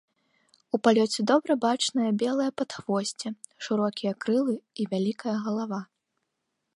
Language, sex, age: Belarusian, female, 19-29